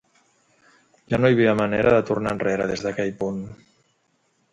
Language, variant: Catalan, Central